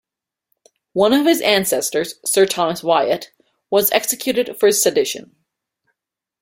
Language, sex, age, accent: English, female, 19-29, Canadian English